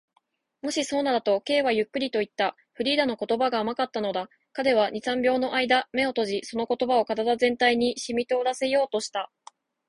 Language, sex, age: Japanese, female, 19-29